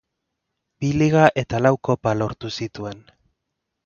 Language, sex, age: Basque, male, 30-39